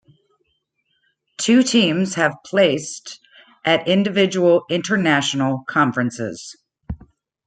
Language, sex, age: English, female, 40-49